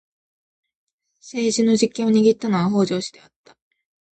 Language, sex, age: Japanese, female, 19-29